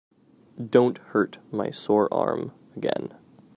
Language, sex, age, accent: English, male, 19-29, United States English